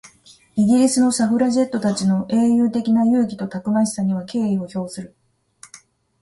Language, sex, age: Japanese, female, 50-59